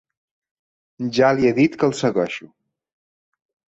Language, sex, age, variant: Catalan, male, 30-39, Balear